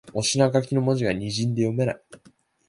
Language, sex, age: Japanese, male, 19-29